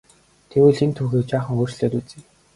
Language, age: Mongolian, 19-29